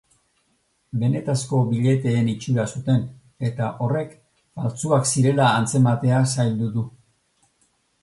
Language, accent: Basque, Mendebalekoa (Araba, Bizkaia, Gipuzkoako mendebaleko herri batzuk)